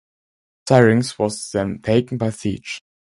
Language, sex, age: English, male, under 19